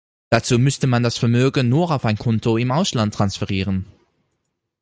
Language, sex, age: German, male, 19-29